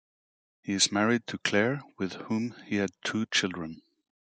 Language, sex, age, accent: English, male, 40-49, United States English